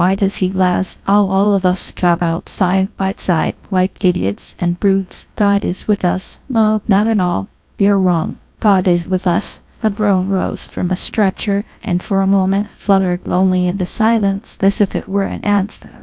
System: TTS, GlowTTS